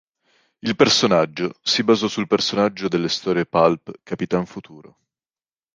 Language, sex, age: Italian, male, 19-29